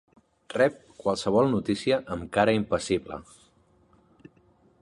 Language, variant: Catalan, Central